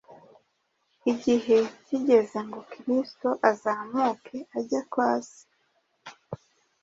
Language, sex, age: Kinyarwanda, female, 30-39